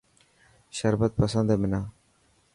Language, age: Dhatki, 30-39